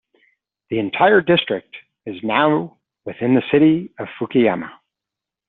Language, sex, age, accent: English, male, 40-49, Canadian English